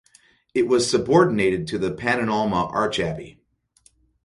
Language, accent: English, United States English